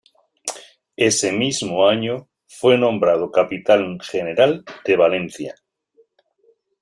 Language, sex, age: Spanish, male, 50-59